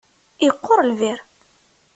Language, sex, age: Kabyle, female, 30-39